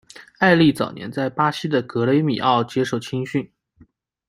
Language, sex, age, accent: Chinese, male, 19-29, 出生地：江苏省